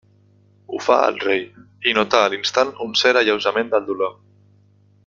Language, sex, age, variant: Catalan, male, 19-29, Central